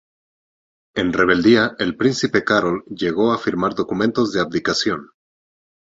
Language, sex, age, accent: Spanish, male, 30-39, México